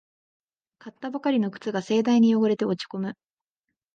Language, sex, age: Japanese, female, under 19